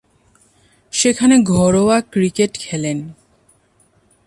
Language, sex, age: Bengali, female, 19-29